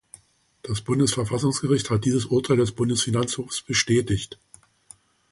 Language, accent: German, Deutschland Deutsch